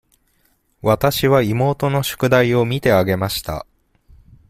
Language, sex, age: Japanese, male, 19-29